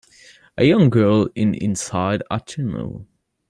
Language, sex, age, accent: English, male, 19-29, United States English